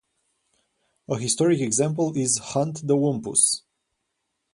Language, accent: English, United States English